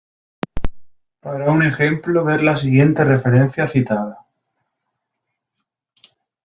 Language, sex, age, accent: Spanish, male, 19-29, España: Centro-Sur peninsular (Madrid, Toledo, Castilla-La Mancha)